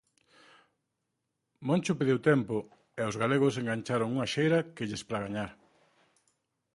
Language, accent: Galician, Oriental (común en zona oriental)